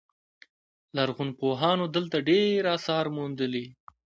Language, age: Pashto, 30-39